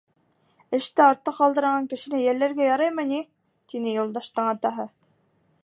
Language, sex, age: Bashkir, female, 19-29